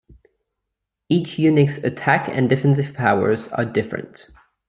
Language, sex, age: English, male, 30-39